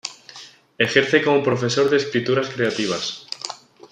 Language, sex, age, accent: Spanish, male, 19-29, España: Centro-Sur peninsular (Madrid, Toledo, Castilla-La Mancha)